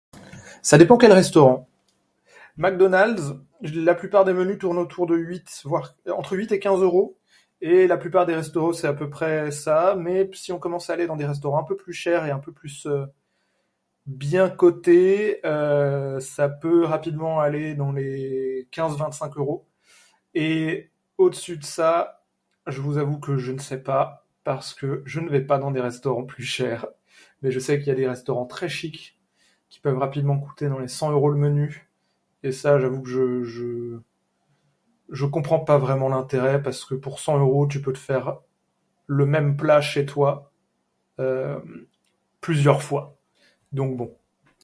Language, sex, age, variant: French, male, 19-29, Français de métropole